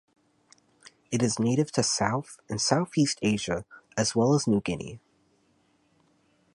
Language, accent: English, United States English